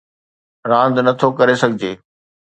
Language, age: Sindhi, 40-49